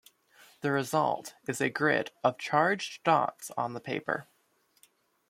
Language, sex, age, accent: English, male, under 19, United States English